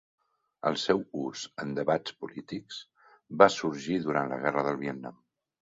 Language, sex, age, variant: Catalan, male, 60-69, Central